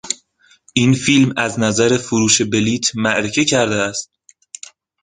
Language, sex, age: Persian, male, under 19